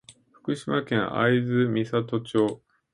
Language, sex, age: Japanese, male, 50-59